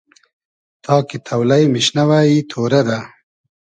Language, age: Hazaragi, 30-39